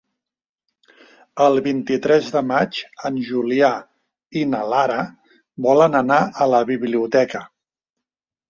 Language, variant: Catalan, Nord-Occidental